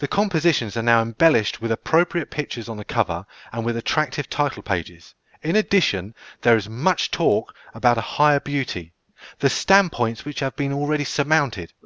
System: none